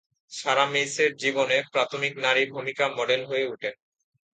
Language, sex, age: Bengali, male, 19-29